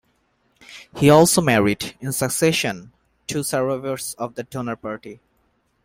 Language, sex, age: English, male, 19-29